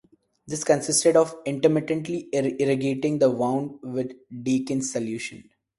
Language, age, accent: English, 19-29, India and South Asia (India, Pakistan, Sri Lanka)